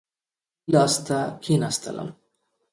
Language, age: Pashto, 30-39